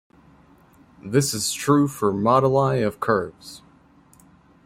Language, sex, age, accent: English, male, 19-29, United States English